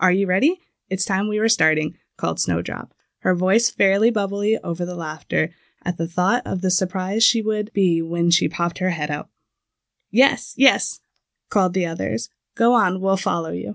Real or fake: real